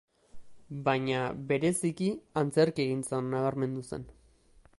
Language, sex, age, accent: Basque, male, 19-29, Mendebalekoa (Araba, Bizkaia, Gipuzkoako mendebaleko herri batzuk)